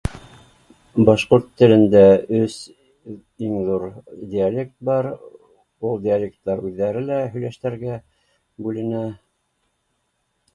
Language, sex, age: Bashkir, male, 50-59